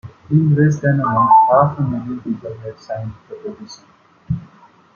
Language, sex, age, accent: English, male, 19-29, India and South Asia (India, Pakistan, Sri Lanka)